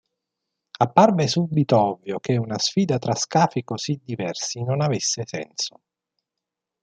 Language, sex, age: Italian, male, 40-49